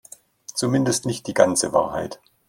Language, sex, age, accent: German, male, 40-49, Deutschland Deutsch